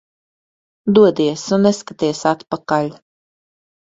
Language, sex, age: Latvian, female, 50-59